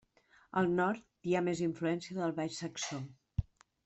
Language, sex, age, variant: Catalan, female, 50-59, Central